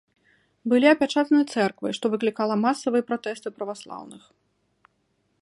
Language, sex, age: Belarusian, female, 30-39